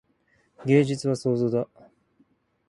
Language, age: Japanese, 19-29